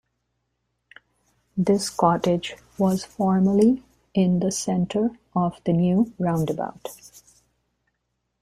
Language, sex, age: English, female, 50-59